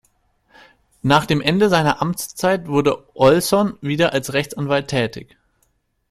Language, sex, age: German, male, 19-29